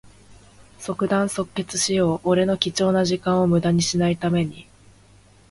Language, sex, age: Japanese, female, 19-29